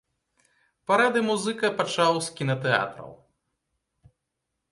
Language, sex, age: Belarusian, male, 19-29